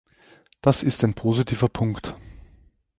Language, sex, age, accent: German, male, 40-49, Österreichisches Deutsch